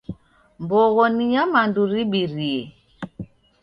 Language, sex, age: Taita, female, 60-69